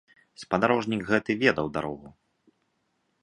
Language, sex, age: Belarusian, male, 30-39